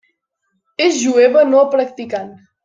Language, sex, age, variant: Catalan, male, under 19, Central